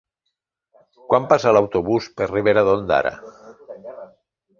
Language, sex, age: Catalan, male, 50-59